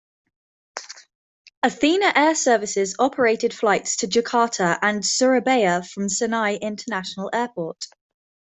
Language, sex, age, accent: English, female, 19-29, England English